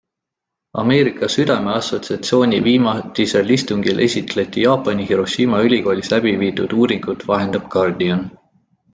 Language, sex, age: Estonian, male, 19-29